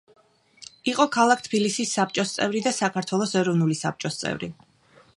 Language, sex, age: Georgian, female, 40-49